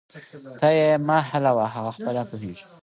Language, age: Pashto, 19-29